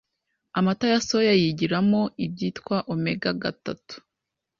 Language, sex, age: Kinyarwanda, female, 19-29